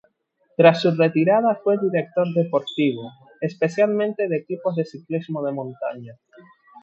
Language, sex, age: Spanish, male, 19-29